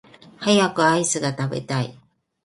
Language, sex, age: Japanese, female, 40-49